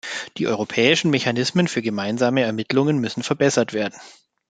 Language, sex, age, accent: German, male, 30-39, Deutschland Deutsch